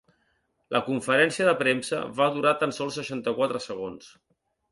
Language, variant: Catalan, Central